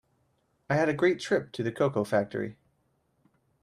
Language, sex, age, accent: English, male, 19-29, United States English